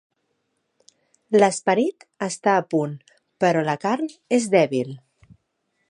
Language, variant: Catalan, Central